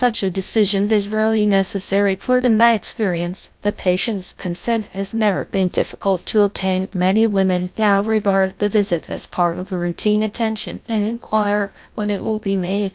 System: TTS, GlowTTS